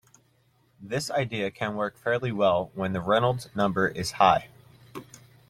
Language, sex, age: English, male, 19-29